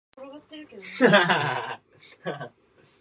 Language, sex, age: English, female, under 19